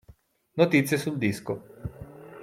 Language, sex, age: Italian, male, 40-49